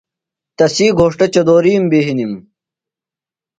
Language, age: Phalura, under 19